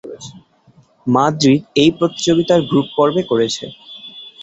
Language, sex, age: Bengali, male, 19-29